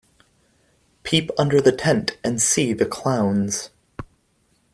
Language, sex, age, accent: English, male, 19-29, United States English